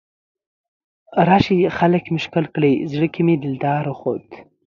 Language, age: Pashto, under 19